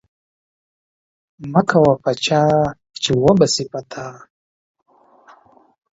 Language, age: Pashto, 19-29